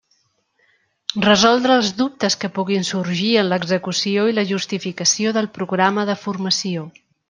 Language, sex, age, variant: Catalan, female, 50-59, Central